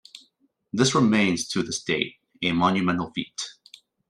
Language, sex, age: English, male, 19-29